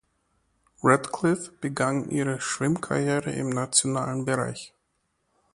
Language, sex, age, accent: German, male, 30-39, Deutschland Deutsch